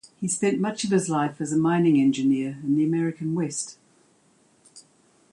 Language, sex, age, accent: English, female, 70-79, New Zealand English